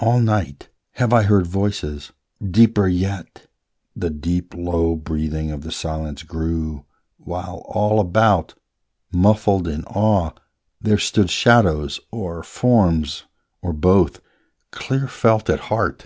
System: none